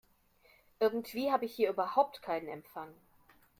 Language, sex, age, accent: German, female, 50-59, Deutschland Deutsch